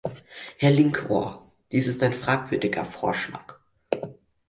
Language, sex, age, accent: German, male, under 19, Deutschland Deutsch